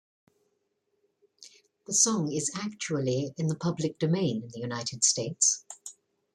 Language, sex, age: English, female, 60-69